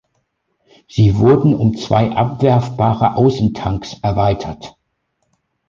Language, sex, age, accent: German, male, 50-59, Deutschland Deutsch